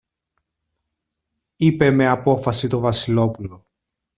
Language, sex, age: Greek, male, 30-39